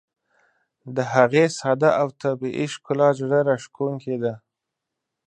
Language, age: Pashto, 19-29